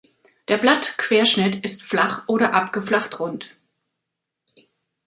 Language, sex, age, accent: German, female, 50-59, Deutschland Deutsch